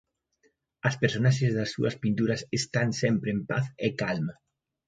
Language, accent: Galician, Central (gheada)